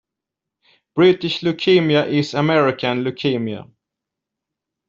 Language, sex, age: English, male, 40-49